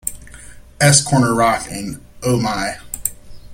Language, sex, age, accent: English, male, 30-39, United States English